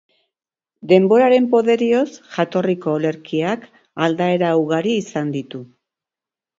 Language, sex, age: Basque, female, 60-69